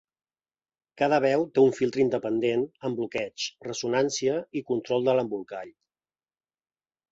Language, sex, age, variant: Catalan, male, 40-49, Central